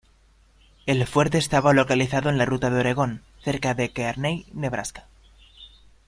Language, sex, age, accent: Spanish, male, 19-29, España: Centro-Sur peninsular (Madrid, Toledo, Castilla-La Mancha)